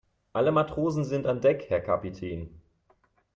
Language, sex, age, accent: German, male, 19-29, Deutschland Deutsch